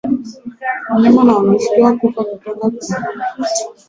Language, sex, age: Swahili, female, 19-29